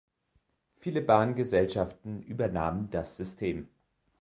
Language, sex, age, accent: German, male, 19-29, Deutschland Deutsch